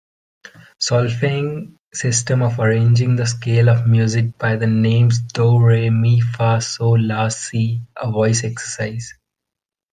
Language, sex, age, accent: English, male, 19-29, India and South Asia (India, Pakistan, Sri Lanka)